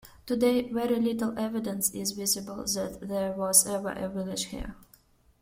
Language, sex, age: English, female, 19-29